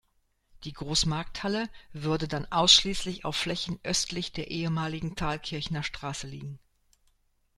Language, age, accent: German, 60-69, Deutschland Deutsch